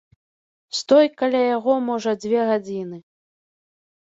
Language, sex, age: Belarusian, female, 19-29